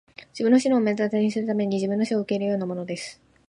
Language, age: Japanese, 19-29